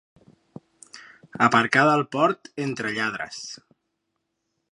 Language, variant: Catalan, Central